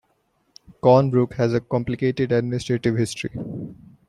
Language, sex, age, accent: English, male, 19-29, India and South Asia (India, Pakistan, Sri Lanka)